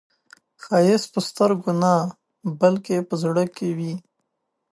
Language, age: Pashto, 19-29